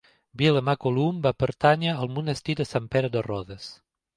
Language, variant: Catalan, Septentrional